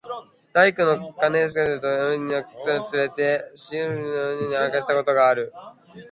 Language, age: Japanese, 19-29